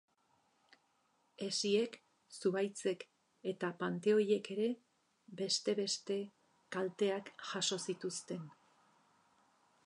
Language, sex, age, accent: Basque, female, 50-59, Erdialdekoa edo Nafarra (Gipuzkoa, Nafarroa)